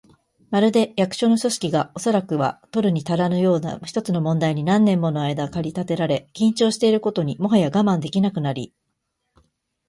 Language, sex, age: Japanese, female, 40-49